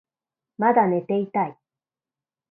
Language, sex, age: Japanese, female, 19-29